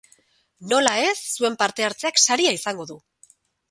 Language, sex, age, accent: Basque, female, 40-49, Erdialdekoa edo Nafarra (Gipuzkoa, Nafarroa)